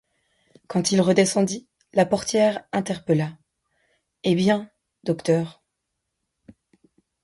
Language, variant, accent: French, Français d'Europe, Français de Suisse